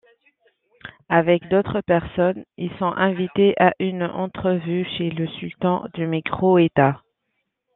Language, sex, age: French, female, 19-29